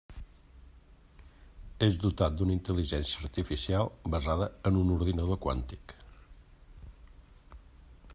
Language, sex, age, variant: Catalan, male, 50-59, Central